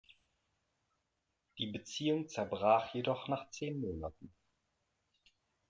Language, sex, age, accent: German, male, 40-49, Deutschland Deutsch